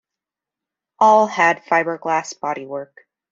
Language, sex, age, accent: English, female, 30-39, United States English